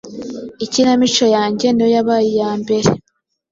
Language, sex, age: Kinyarwanda, female, 19-29